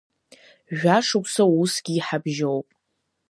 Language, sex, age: Abkhazian, female, under 19